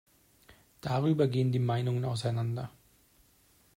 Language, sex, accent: German, male, Deutschland Deutsch